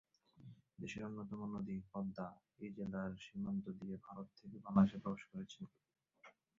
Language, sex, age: Bengali, male, 19-29